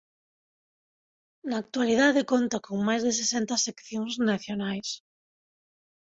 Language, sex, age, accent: Galician, female, 30-39, Oriental (común en zona oriental)